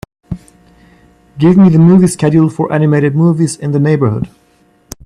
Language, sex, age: English, male, 30-39